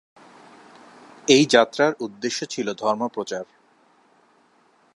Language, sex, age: Bengali, male, 30-39